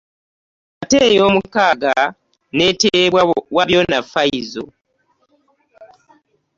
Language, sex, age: Ganda, female, 50-59